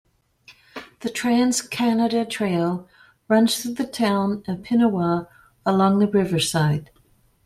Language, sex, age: English, female, 40-49